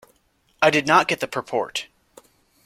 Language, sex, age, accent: English, male, 19-29, United States English